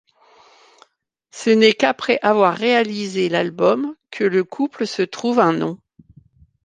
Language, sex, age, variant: French, female, 50-59, Français de métropole